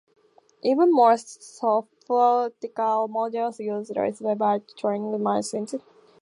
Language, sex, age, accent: English, female, under 19, England English